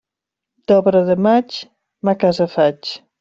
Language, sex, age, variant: Catalan, female, 50-59, Central